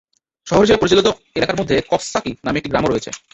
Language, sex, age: Bengali, male, 19-29